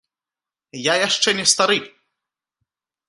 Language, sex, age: Belarusian, male, 19-29